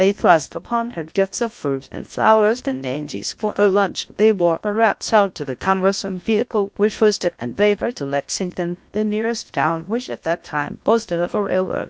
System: TTS, GlowTTS